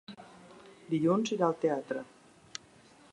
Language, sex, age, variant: Catalan, female, 60-69, Central